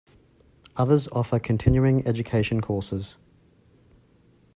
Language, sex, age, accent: English, male, 30-39, Australian English